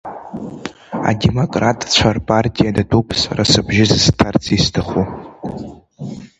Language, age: Abkhazian, under 19